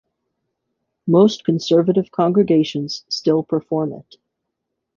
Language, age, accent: English, 40-49, United States English